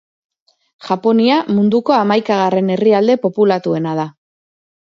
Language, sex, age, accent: Basque, female, 30-39, Erdialdekoa edo Nafarra (Gipuzkoa, Nafarroa)